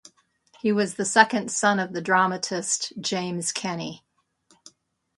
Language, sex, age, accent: English, female, 60-69, United States English